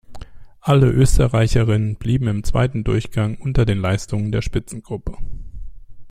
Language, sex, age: German, male, 50-59